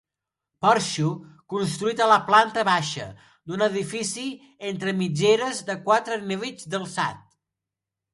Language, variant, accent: Catalan, Central, central